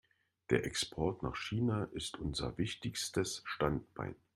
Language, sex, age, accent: German, male, 50-59, Deutschland Deutsch